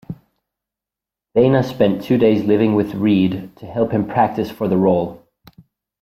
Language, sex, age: English, male, 19-29